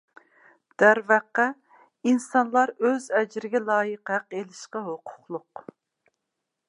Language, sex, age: Uyghur, female, 40-49